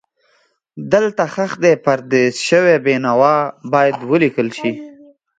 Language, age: Pashto, 19-29